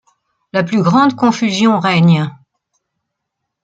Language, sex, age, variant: French, female, 70-79, Français de métropole